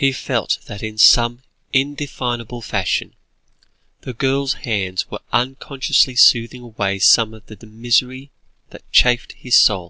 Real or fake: real